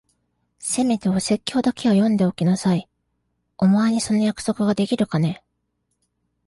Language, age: Japanese, 19-29